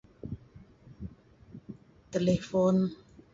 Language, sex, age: Kelabit, female, 50-59